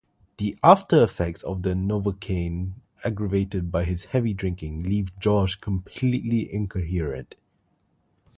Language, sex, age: English, male, 19-29